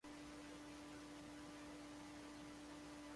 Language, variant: Portuguese, Portuguese (Brasil)